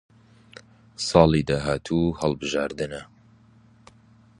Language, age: Central Kurdish, 19-29